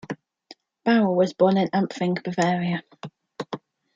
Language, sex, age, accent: English, female, 19-29, England English